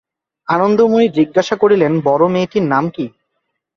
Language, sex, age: Bengali, male, 19-29